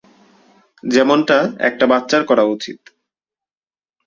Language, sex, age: Bengali, male, 19-29